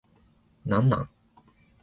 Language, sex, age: Japanese, male, under 19